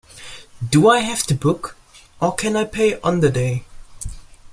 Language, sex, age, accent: English, male, under 19, United States English